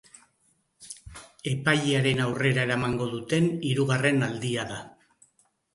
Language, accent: Basque, Erdialdekoa edo Nafarra (Gipuzkoa, Nafarroa)